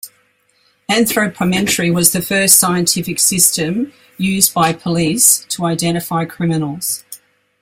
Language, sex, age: English, female, 60-69